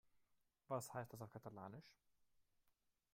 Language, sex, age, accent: German, male, 30-39, Deutschland Deutsch